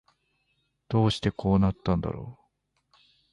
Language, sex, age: Japanese, male, 50-59